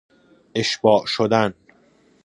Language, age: Persian, 30-39